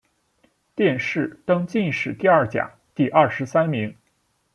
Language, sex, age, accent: Chinese, male, 19-29, 出生地：山东省